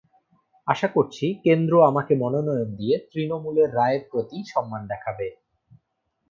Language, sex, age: Bengali, male, 19-29